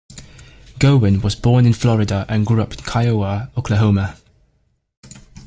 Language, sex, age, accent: English, male, 19-29, England English